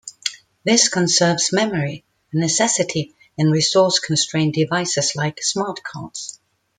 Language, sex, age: English, female, 50-59